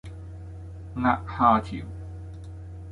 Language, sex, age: Cantonese, male, 30-39